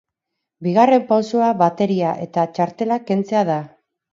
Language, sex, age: Basque, female, 30-39